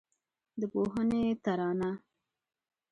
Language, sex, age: Pashto, female, 19-29